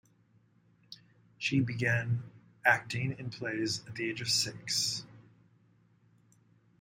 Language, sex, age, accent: English, male, 50-59, United States English